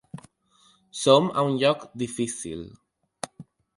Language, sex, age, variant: Catalan, male, under 19, Central